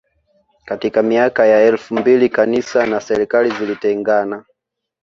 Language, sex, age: Swahili, male, 19-29